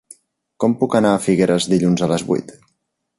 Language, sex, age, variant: Catalan, male, 19-29, Central